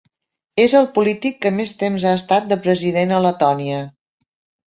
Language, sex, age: Catalan, female, 60-69